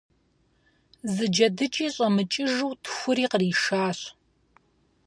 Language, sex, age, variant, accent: Kabardian, female, 30-39, Адыгэбзэ (Къэбэрдей, Кирил, псоми зэдай), Джылэхъстэней (Gilahsteney)